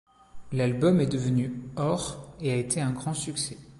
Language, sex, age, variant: French, male, 19-29, Français de métropole